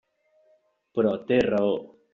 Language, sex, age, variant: Catalan, male, 30-39, Central